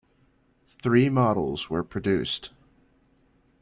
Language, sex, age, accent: English, male, 19-29, United States English